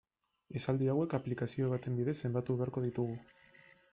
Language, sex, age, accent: Basque, male, 19-29, Erdialdekoa edo Nafarra (Gipuzkoa, Nafarroa)